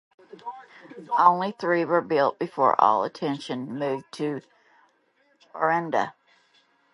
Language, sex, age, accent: English, female, 40-49, United States English